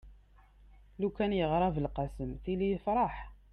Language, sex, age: Kabyle, female, 19-29